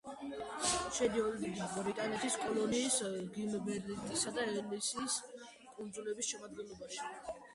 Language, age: Georgian, 90+